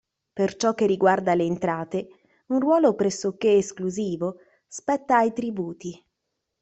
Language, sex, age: Italian, female, 30-39